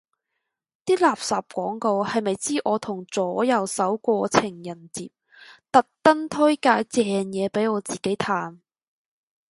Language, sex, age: Cantonese, female, 19-29